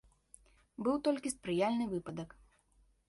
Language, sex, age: Belarusian, female, under 19